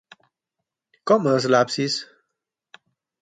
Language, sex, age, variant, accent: Catalan, male, 30-39, Balear, menorquí